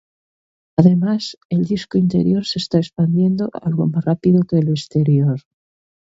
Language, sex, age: Spanish, female, 40-49